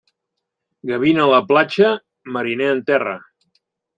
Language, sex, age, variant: Catalan, male, 80-89, Central